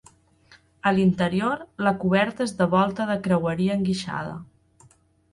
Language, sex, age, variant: Catalan, female, 30-39, Central